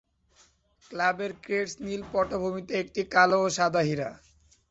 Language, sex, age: Bengali, male, 19-29